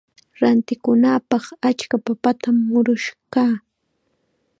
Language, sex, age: Chiquián Ancash Quechua, female, 19-29